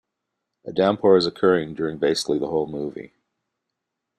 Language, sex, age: English, male, 50-59